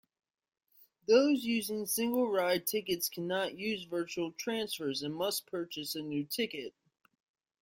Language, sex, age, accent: English, male, 19-29, United States English